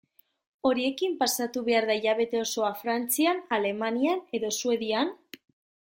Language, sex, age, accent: Basque, female, 19-29, Mendebalekoa (Araba, Bizkaia, Gipuzkoako mendebaleko herri batzuk)